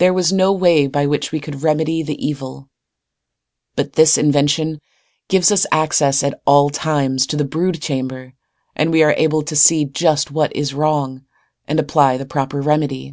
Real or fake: real